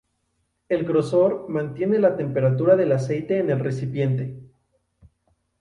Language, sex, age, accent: Spanish, male, 19-29, México